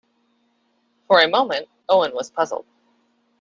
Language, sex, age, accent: English, female, 30-39, United States English